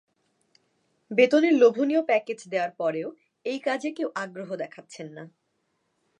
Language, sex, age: Bengali, female, 19-29